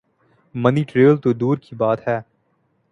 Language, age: Urdu, 19-29